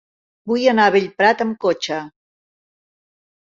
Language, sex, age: Catalan, female, 60-69